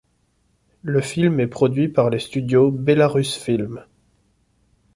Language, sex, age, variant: French, male, 30-39, Français de métropole